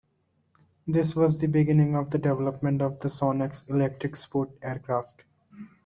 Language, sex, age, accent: English, male, under 19, India and South Asia (India, Pakistan, Sri Lanka)